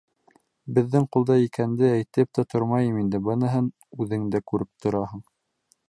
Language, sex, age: Bashkir, male, 19-29